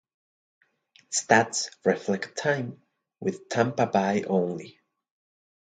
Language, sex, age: English, male, 19-29